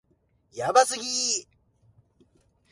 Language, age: Japanese, 19-29